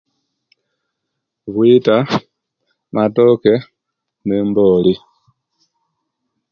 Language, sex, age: Kenyi, male, 40-49